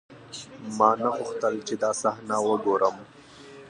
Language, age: Pashto, 19-29